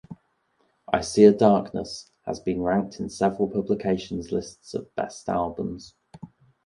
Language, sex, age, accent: English, male, 19-29, England English